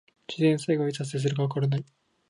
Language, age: Japanese, 19-29